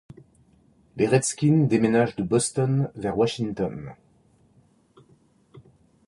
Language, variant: French, Français de métropole